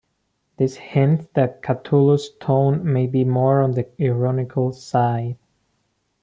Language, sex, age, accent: English, male, 19-29, United States English